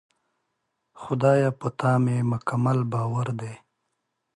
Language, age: Pashto, 30-39